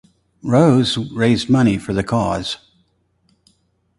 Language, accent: English, United States English